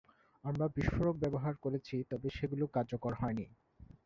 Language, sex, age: Bengali, male, 19-29